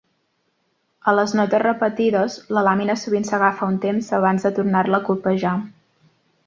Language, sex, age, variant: Catalan, female, 19-29, Central